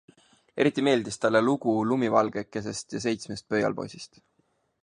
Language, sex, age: Estonian, male, 19-29